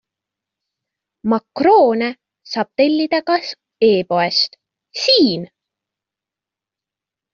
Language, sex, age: Estonian, female, 19-29